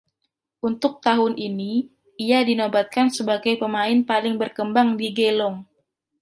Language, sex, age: Indonesian, female, 19-29